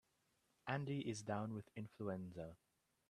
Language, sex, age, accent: English, male, 19-29, England English